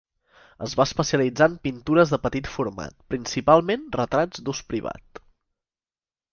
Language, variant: Catalan, Central